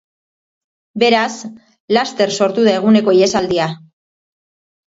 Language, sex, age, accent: Basque, female, 40-49, Mendebalekoa (Araba, Bizkaia, Gipuzkoako mendebaleko herri batzuk)